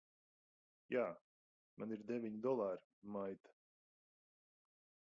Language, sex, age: Latvian, male, 30-39